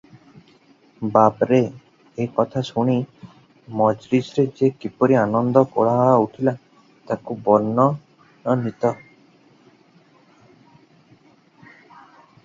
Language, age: Odia, 19-29